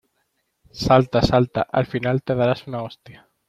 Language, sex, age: Spanish, male, 19-29